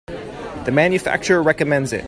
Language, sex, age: English, male, 30-39